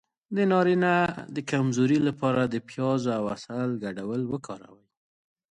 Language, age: Pashto, 30-39